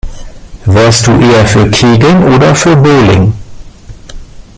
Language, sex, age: German, male, 50-59